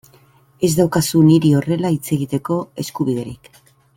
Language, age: Basque, 50-59